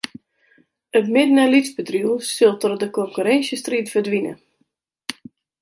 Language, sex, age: Western Frisian, female, 40-49